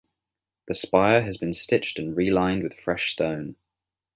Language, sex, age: English, male, 19-29